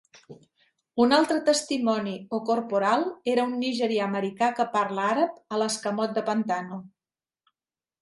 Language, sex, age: Catalan, female, 60-69